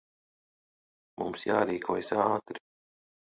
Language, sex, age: Latvian, male, 40-49